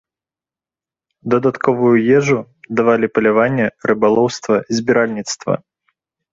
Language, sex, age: Belarusian, male, 30-39